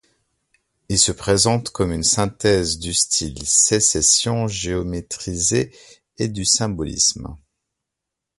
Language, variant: French, Français de métropole